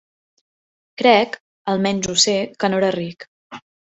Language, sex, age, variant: Catalan, female, 30-39, Central